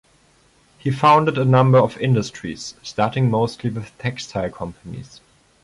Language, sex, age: English, male, 19-29